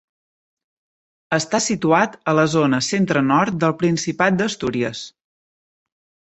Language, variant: Catalan, Central